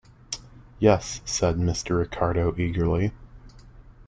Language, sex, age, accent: English, male, under 19, United States English